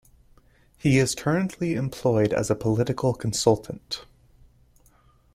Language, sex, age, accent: English, male, 19-29, United States English